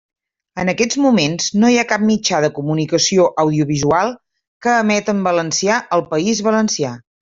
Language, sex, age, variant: Catalan, female, 50-59, Central